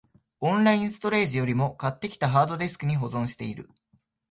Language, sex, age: Japanese, male, 19-29